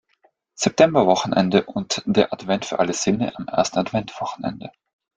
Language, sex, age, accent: German, male, 19-29, Österreichisches Deutsch